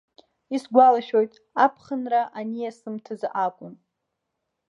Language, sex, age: Abkhazian, female, under 19